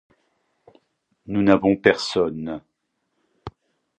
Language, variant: French, Français de métropole